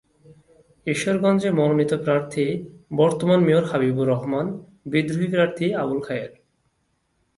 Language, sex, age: Bengali, male, 19-29